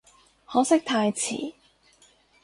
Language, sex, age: Cantonese, female, 19-29